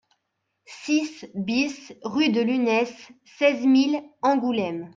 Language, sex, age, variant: French, male, 30-39, Français de métropole